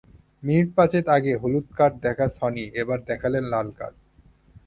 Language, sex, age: Bengali, male, 19-29